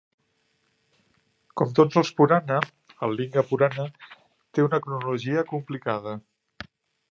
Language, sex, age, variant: Catalan, male, 60-69, Central